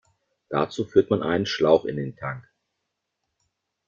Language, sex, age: German, male, 40-49